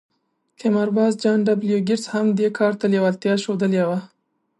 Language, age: Pashto, 19-29